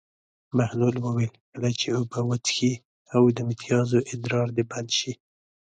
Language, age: Pashto, 19-29